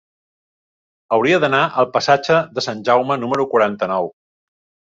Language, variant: Catalan, Central